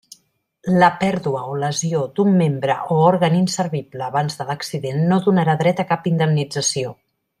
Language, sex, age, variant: Catalan, female, 30-39, Central